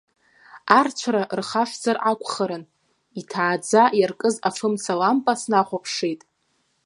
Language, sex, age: Abkhazian, female, 19-29